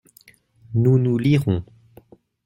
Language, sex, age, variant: French, male, 19-29, Français de métropole